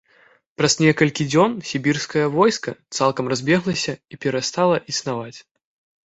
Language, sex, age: Belarusian, male, under 19